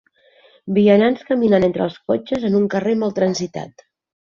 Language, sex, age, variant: Catalan, female, 50-59, Nord-Occidental